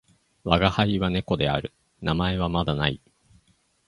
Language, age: Japanese, under 19